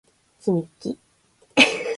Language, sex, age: Japanese, female, 19-29